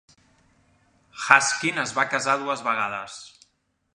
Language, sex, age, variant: Catalan, male, 40-49, Central